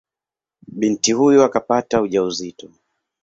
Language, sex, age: Swahili, male, 19-29